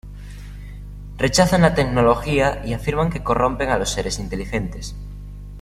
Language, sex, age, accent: Spanish, male, 19-29, España: Norte peninsular (Asturias, Castilla y León, Cantabria, País Vasco, Navarra, Aragón, La Rioja, Guadalajara, Cuenca)